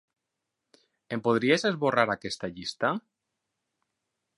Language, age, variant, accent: Catalan, 19-29, Valencià central, valencià